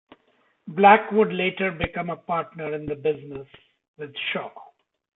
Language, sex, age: English, male, 50-59